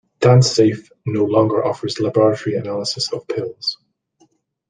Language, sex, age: English, male, 30-39